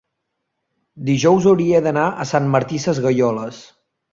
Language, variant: Catalan, Central